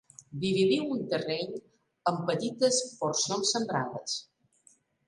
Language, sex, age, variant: Catalan, female, 40-49, Balear